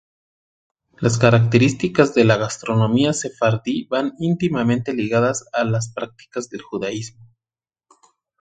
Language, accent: Spanish, América central